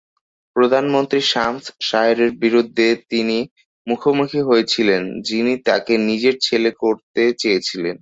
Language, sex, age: Bengali, male, under 19